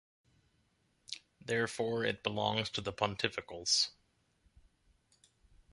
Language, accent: English, United States English